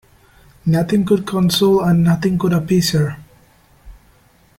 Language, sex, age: English, male, 19-29